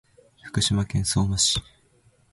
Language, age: Japanese, 19-29